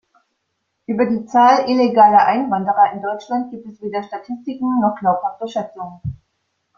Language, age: German, 50-59